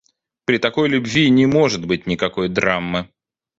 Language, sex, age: Russian, male, 30-39